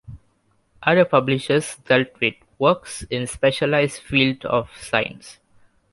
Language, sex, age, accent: English, male, under 19, Malaysian English